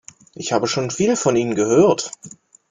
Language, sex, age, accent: German, male, under 19, Deutschland Deutsch